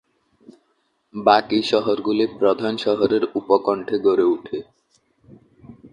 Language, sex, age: Bengali, male, under 19